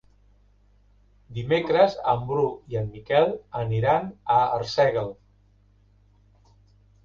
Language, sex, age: Catalan, male, 60-69